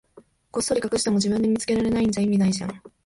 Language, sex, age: Japanese, female, 19-29